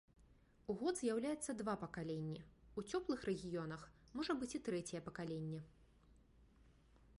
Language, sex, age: Belarusian, female, 19-29